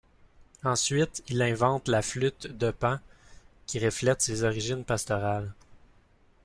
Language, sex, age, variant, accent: French, male, 19-29, Français d'Amérique du Nord, Français du Canada